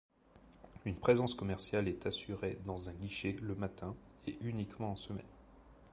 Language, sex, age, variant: French, male, 30-39, Français de métropole